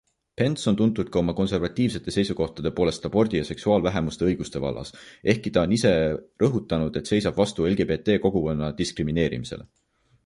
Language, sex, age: Estonian, male, 19-29